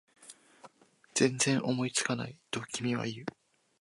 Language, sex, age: Japanese, male, under 19